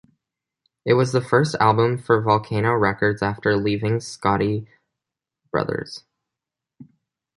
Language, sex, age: English, male, under 19